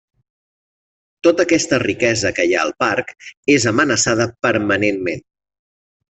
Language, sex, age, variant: Catalan, male, 40-49, Central